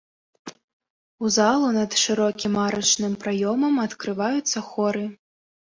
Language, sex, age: Belarusian, female, 19-29